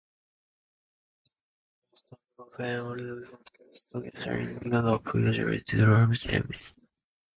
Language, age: English, 19-29